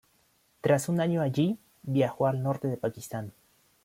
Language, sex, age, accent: Spanish, male, 19-29, México